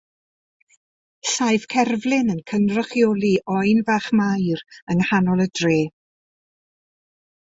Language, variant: Welsh, South-Western Welsh